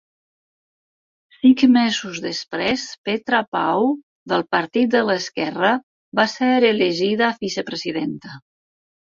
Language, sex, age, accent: Catalan, female, 50-59, aprenent (recent, des del castellà)